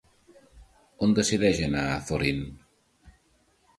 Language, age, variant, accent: Catalan, 40-49, Central, central